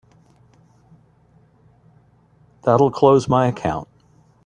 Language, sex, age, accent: English, male, 60-69, United States English